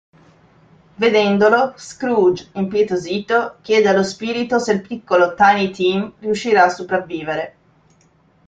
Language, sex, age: Italian, female, 40-49